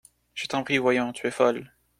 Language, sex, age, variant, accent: French, male, 19-29, Français d'Amérique du Nord, Français du Canada